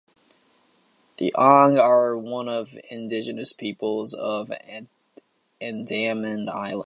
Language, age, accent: English, under 19, United States English